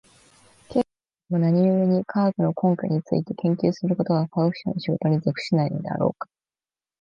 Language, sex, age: Japanese, female, 19-29